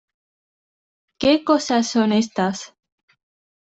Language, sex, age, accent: Spanish, female, under 19, España: Sur peninsular (Andalucia, Extremadura, Murcia)